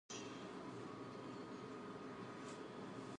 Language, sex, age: English, female, under 19